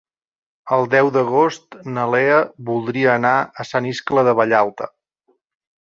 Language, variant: Catalan, Central